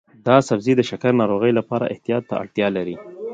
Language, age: Pashto, 30-39